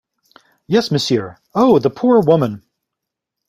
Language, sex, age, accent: English, male, 40-49, United States English